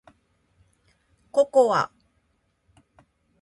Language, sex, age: Japanese, female, 50-59